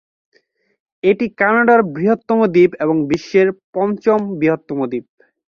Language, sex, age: Bengali, male, 19-29